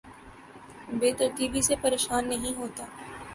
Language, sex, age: Urdu, female, 19-29